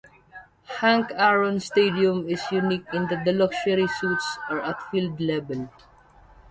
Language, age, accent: English, 19-29, Filipino